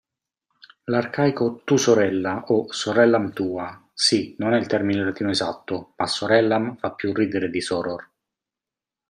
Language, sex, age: Italian, male, 40-49